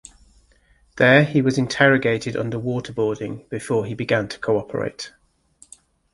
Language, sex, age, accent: English, male, 40-49, England English